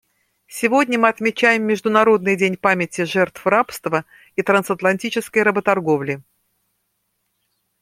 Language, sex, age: Russian, female, 50-59